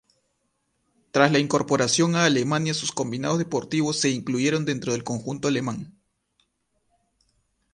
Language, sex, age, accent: Spanish, male, 30-39, Andino-Pacífico: Colombia, Perú, Ecuador, oeste de Bolivia y Venezuela andina